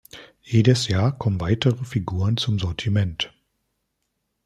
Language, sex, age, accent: German, male, 40-49, Deutschland Deutsch